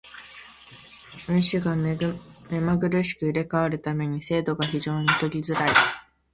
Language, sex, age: Japanese, female, 19-29